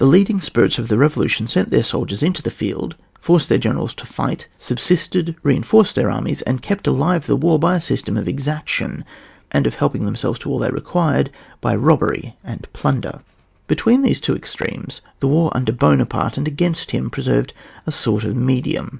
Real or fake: real